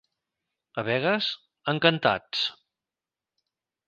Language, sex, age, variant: Catalan, male, 50-59, Central